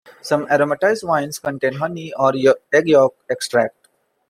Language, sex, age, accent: English, male, 19-29, India and South Asia (India, Pakistan, Sri Lanka)